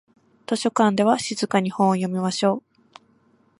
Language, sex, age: Japanese, female, under 19